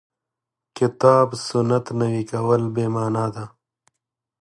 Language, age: Pashto, 19-29